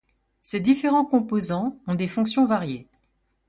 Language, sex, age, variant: French, female, 30-39, Français de métropole